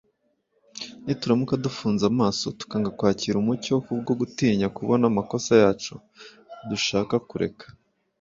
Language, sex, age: Kinyarwanda, male, 19-29